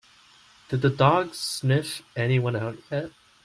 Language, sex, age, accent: English, male, 19-29, United States English